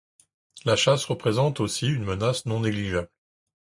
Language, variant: French, Français de métropole